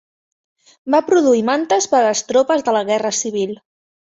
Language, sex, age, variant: Catalan, female, 19-29, Central